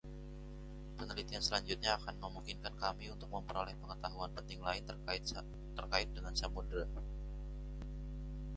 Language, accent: Indonesian, Indonesia